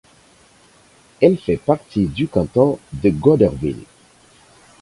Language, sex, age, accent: French, male, 40-49, Français d’Haïti